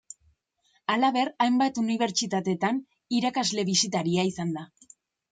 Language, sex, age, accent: Basque, female, 19-29, Erdialdekoa edo Nafarra (Gipuzkoa, Nafarroa)